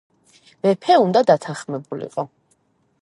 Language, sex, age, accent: Georgian, female, 19-29, ჩვეულებრივი